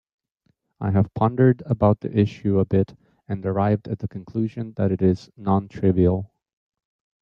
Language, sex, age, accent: English, male, 30-39, United States English